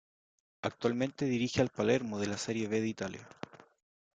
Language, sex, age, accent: Spanish, male, 30-39, Chileno: Chile, Cuyo